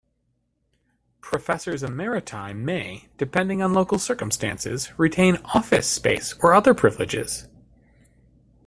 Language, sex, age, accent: English, male, 30-39, United States English